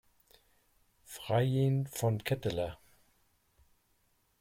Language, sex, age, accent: German, male, 40-49, Deutschland Deutsch